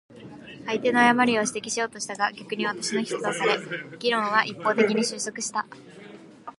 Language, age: Japanese, 19-29